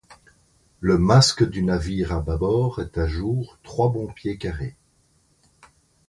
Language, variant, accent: French, Français d'Europe, Français de Belgique